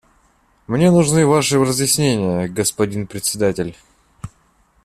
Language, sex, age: Russian, male, 40-49